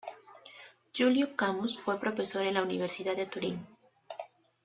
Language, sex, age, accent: Spanish, female, 19-29, México